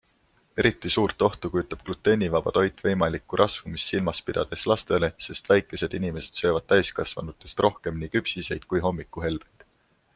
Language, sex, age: Estonian, male, 19-29